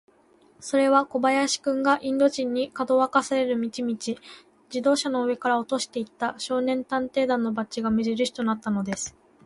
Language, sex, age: Japanese, female, 19-29